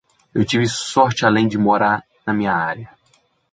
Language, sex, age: Portuguese, male, 19-29